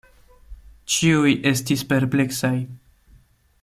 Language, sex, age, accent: Esperanto, male, 19-29, Internacia